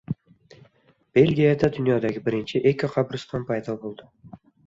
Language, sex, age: Uzbek, male, 19-29